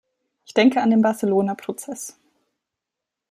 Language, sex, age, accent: German, female, 19-29, Deutschland Deutsch